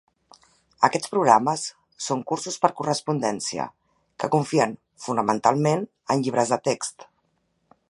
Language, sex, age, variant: Catalan, female, 40-49, Central